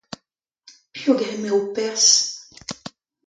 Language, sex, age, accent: Breton, female, 50-59, Kerneveg